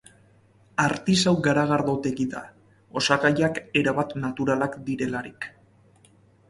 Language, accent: Basque, Erdialdekoa edo Nafarra (Gipuzkoa, Nafarroa)